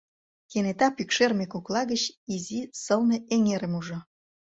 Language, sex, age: Mari, female, 30-39